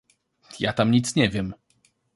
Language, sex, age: Polish, male, 30-39